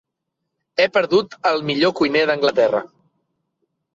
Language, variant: Catalan, Central